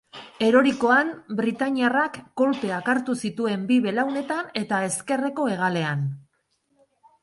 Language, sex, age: Basque, female, 50-59